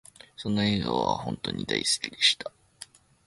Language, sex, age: Japanese, male, 19-29